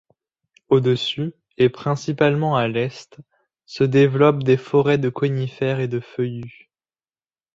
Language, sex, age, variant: French, male, 19-29, Français de métropole